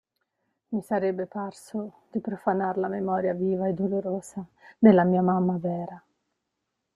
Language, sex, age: Italian, female, 40-49